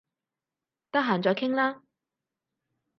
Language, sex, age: Cantonese, female, 30-39